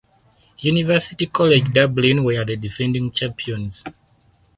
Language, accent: English, Southern African (South Africa, Zimbabwe, Namibia)